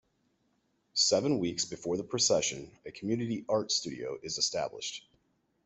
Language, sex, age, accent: English, male, 30-39, United States English